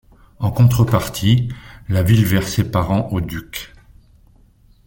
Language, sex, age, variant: French, male, 60-69, Français de métropole